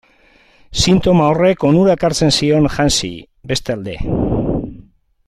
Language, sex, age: Basque, male, 60-69